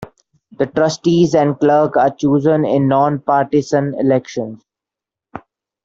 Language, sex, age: English, male, 19-29